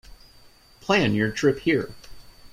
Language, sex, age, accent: English, male, 40-49, United States English